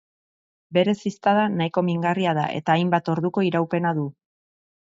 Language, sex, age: Basque, female, 40-49